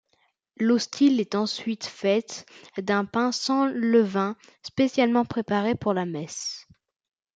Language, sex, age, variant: French, male, under 19, Français de métropole